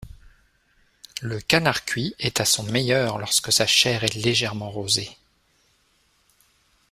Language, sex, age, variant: French, male, 30-39, Français de métropole